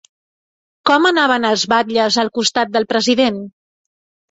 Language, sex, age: Catalan, female, 30-39